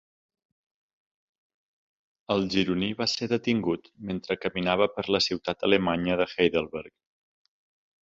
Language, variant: Catalan, Central